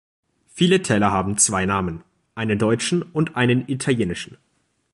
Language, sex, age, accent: German, male, under 19, Deutschland Deutsch